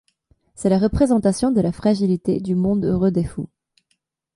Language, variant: French, Français de métropole